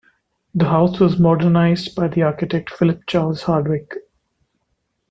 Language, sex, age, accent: English, male, 30-39, India and South Asia (India, Pakistan, Sri Lanka)